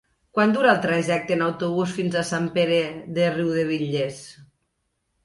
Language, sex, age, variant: Catalan, female, 40-49, Nord-Occidental